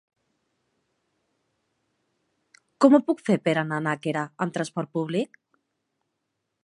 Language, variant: Catalan, Nord-Occidental